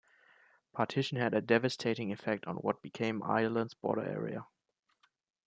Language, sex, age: English, male, 19-29